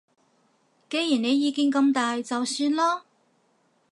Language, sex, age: Cantonese, female, 40-49